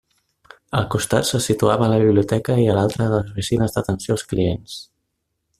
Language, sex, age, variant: Catalan, male, 30-39, Central